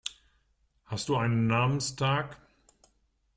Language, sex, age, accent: German, male, 60-69, Deutschland Deutsch